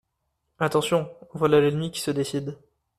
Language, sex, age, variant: French, male, 19-29, Français d'Europe